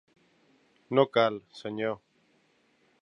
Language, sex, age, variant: Catalan, male, 19-29, Balear